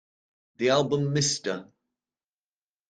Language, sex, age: English, male, 50-59